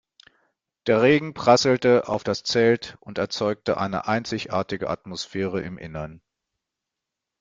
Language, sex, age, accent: German, male, 50-59, Deutschland Deutsch